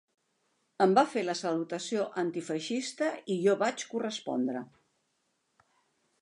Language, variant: Catalan, Central